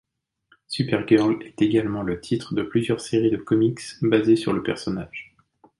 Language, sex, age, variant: French, male, 30-39, Français de métropole